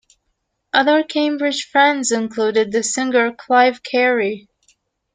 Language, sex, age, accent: English, female, 19-29, United States English